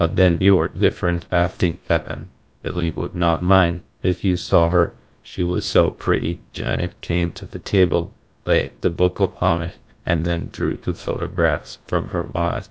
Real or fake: fake